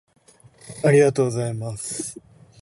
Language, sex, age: Japanese, male, 19-29